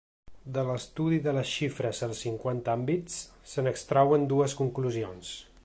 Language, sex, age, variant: Catalan, male, 30-39, Central